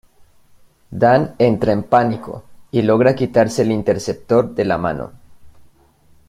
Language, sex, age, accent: Spanish, male, 19-29, Andino-Pacífico: Colombia, Perú, Ecuador, oeste de Bolivia y Venezuela andina